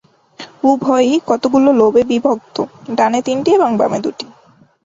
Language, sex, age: Bengali, female, under 19